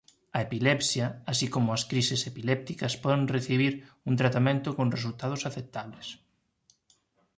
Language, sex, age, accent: Galician, male, 19-29, Oriental (común en zona oriental)